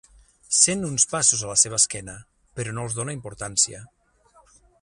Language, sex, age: Catalan, male, 40-49